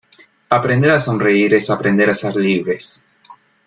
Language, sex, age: Spanish, male, 19-29